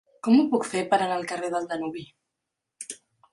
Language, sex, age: Catalan, female, 19-29